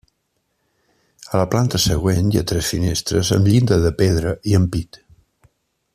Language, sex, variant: Catalan, male, Central